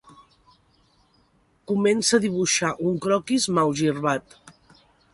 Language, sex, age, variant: Catalan, female, 50-59, Central